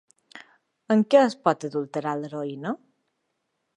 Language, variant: Catalan, Balear